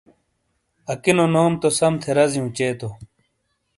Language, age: Shina, 30-39